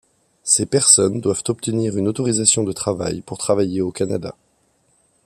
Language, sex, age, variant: French, male, 30-39, Français de métropole